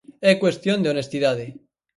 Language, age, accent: Galician, 19-29, Atlántico (seseo e gheada)